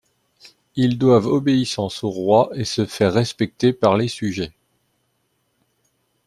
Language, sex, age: French, male, 40-49